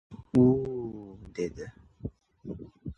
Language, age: Uzbek, 19-29